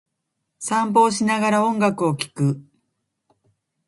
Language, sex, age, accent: Japanese, female, 50-59, 標準語; 東京